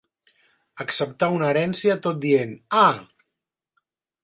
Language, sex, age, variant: Catalan, male, 50-59, Central